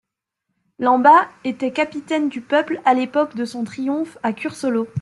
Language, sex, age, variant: French, female, 19-29, Français de métropole